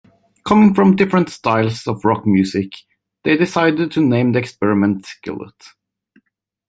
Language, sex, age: English, male, 19-29